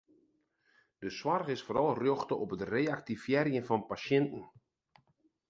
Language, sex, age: Western Frisian, male, 30-39